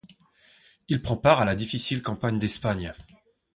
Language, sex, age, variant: French, male, 40-49, Français de métropole